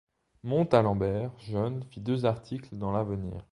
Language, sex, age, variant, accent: French, male, 19-29, Français d'Europe, Français de Suisse